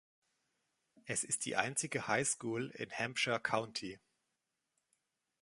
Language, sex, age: German, male, 30-39